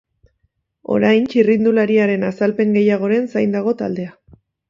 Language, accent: Basque, Erdialdekoa edo Nafarra (Gipuzkoa, Nafarroa)